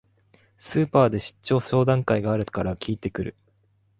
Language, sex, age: Japanese, male, 19-29